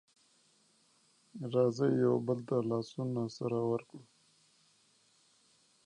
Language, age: English, 30-39